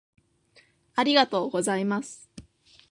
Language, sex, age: Japanese, male, 19-29